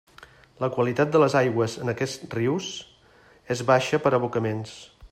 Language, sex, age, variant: Catalan, male, 50-59, Central